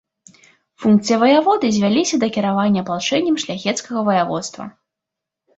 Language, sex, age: Belarusian, female, 30-39